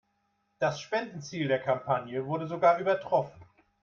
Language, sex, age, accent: German, male, 60-69, Deutschland Deutsch